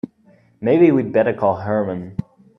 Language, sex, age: English, male, 19-29